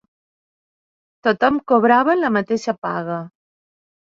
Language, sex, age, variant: Catalan, female, 50-59, Balear